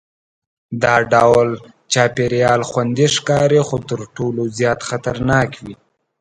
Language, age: Pashto, under 19